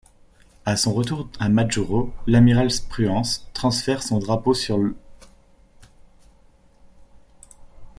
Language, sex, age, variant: French, male, 19-29, Français de métropole